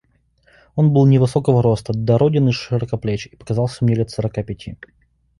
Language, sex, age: Russian, male, 30-39